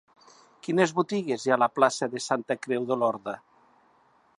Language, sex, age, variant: Catalan, male, 60-69, Central